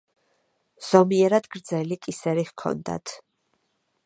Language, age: Georgian, 30-39